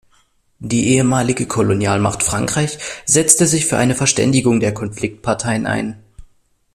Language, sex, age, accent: German, male, under 19, Deutschland Deutsch